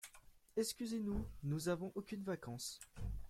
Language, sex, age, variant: French, male, under 19, Français de métropole